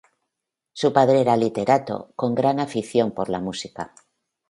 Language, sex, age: Spanish, female, 60-69